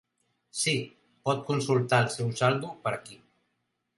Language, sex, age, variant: Catalan, male, 40-49, Central